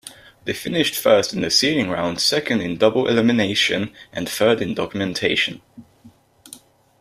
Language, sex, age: English, male, under 19